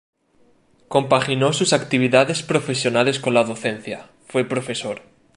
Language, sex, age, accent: Spanish, male, 19-29, España: Norte peninsular (Asturias, Castilla y León, Cantabria, País Vasco, Navarra, Aragón, La Rioja, Guadalajara, Cuenca)